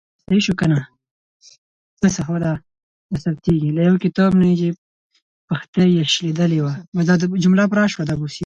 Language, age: Pashto, 30-39